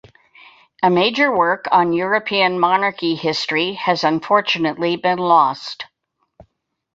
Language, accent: English, United States English